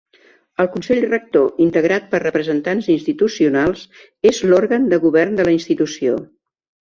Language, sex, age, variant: Catalan, female, 70-79, Central